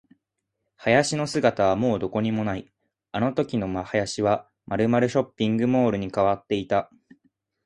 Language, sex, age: Japanese, male, 19-29